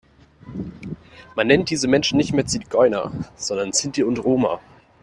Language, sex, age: German, male, 19-29